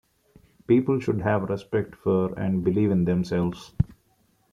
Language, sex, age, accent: English, male, 19-29, India and South Asia (India, Pakistan, Sri Lanka)